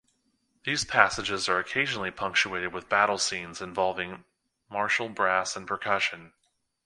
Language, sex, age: English, male, 30-39